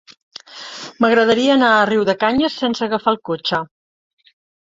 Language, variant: Catalan, Central